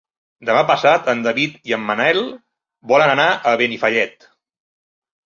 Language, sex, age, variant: Catalan, male, 40-49, Central